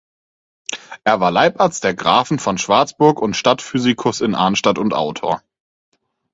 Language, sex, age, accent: German, male, 19-29, Deutschland Deutsch